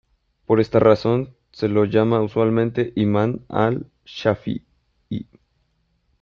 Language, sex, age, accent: Spanish, male, 19-29, México